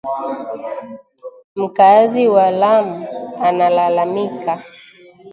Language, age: Swahili, 19-29